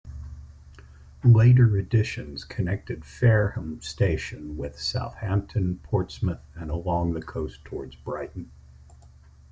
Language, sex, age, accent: English, male, 60-69, United States English